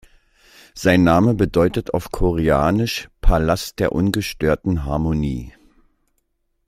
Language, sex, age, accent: German, male, 60-69, Deutschland Deutsch